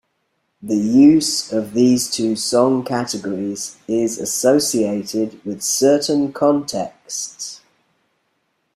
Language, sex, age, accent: English, male, 40-49, England English